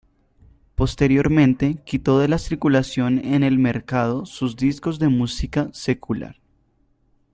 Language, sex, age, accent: Spanish, male, under 19, Andino-Pacífico: Colombia, Perú, Ecuador, oeste de Bolivia y Venezuela andina